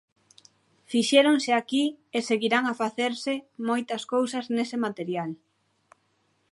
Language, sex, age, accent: Galician, male, 50-59, Normativo (estándar)